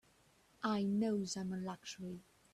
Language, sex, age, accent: English, female, 19-29, England English